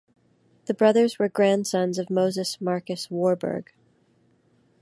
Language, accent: English, Canadian English